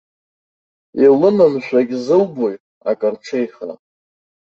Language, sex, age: Abkhazian, male, 19-29